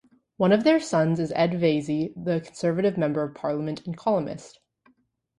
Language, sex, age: English, female, 19-29